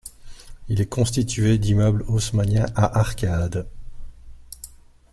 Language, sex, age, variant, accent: French, male, 30-39, Français d'Europe, Français de Belgique